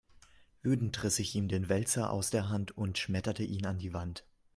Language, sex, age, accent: German, male, 19-29, Deutschland Deutsch